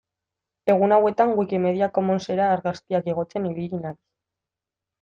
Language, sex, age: Basque, female, 19-29